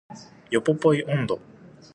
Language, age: Japanese, 19-29